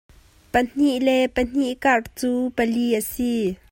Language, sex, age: Hakha Chin, female, 19-29